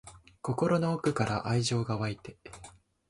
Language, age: Japanese, 19-29